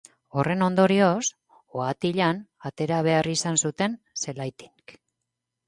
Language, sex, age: Basque, female, 40-49